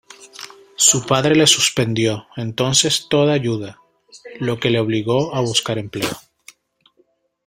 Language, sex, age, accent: Spanish, male, 30-39, Caribe: Cuba, Venezuela, Puerto Rico, República Dominicana, Panamá, Colombia caribeña, México caribeño, Costa del golfo de México